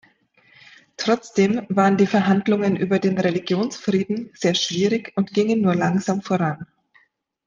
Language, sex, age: German, female, 30-39